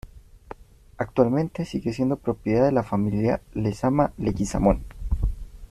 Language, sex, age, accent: Spanish, male, 19-29, Andino-Pacífico: Colombia, Perú, Ecuador, oeste de Bolivia y Venezuela andina